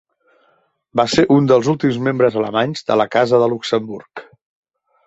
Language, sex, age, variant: Catalan, male, 50-59, Central